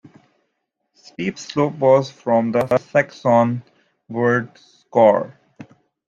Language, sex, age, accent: English, male, 19-29, United States English